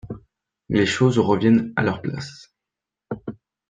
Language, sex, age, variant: French, male, 19-29, Français de métropole